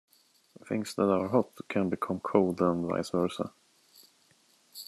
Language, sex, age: English, male, 30-39